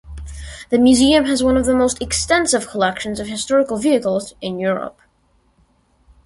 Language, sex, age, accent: English, male, under 19, United States English